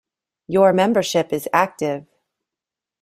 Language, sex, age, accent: English, female, 40-49, United States English